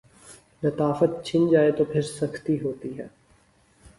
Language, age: Urdu, 19-29